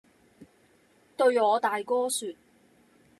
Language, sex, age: Cantonese, female, 19-29